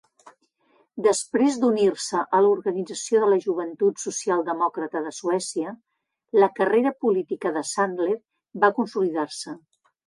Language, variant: Catalan, Central